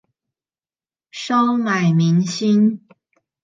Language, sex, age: Chinese, female, 30-39